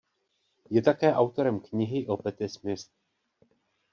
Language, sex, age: Czech, male, 40-49